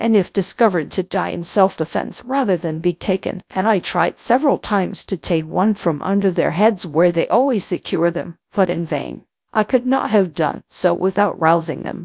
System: TTS, GradTTS